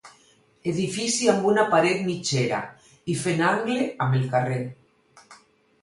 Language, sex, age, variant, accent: Catalan, female, 60-69, Nord-Occidental, nord-occidental